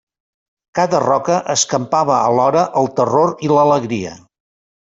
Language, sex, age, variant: Catalan, male, 50-59, Central